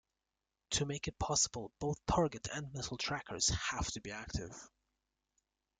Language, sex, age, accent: English, male, 19-29, United States English